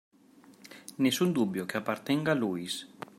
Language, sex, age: Italian, male, 30-39